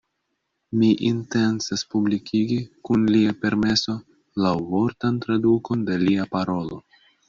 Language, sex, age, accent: Esperanto, male, under 19, Internacia